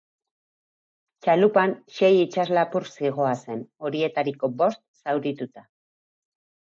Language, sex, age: Basque, female, 40-49